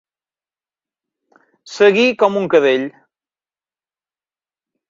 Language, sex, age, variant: Catalan, male, 60-69, Central